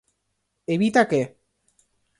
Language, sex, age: Spanish, male, 19-29